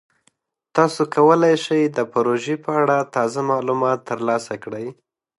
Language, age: Pashto, 19-29